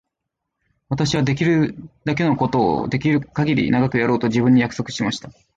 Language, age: Japanese, 19-29